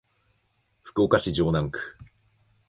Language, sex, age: Japanese, male, 19-29